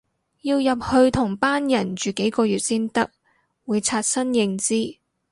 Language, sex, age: Cantonese, female, 19-29